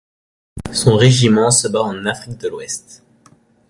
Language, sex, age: French, male, under 19